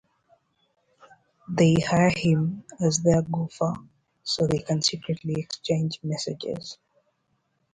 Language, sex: English, female